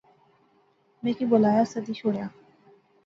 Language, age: Pahari-Potwari, 19-29